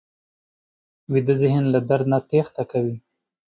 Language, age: Pashto, 19-29